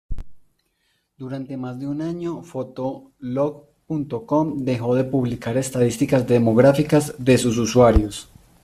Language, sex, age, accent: Spanish, male, 30-39, Caribe: Cuba, Venezuela, Puerto Rico, República Dominicana, Panamá, Colombia caribeña, México caribeño, Costa del golfo de México